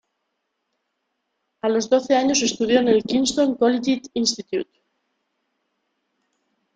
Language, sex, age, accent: Spanish, female, 30-39, España: Centro-Sur peninsular (Madrid, Toledo, Castilla-La Mancha)